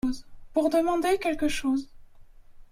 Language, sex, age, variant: French, female, 19-29, Français de métropole